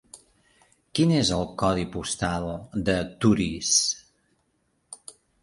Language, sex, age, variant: Catalan, male, 50-59, Central